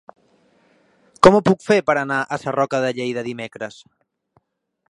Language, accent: Catalan, balear; central